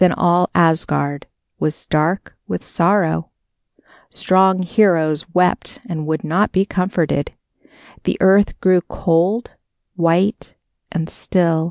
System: none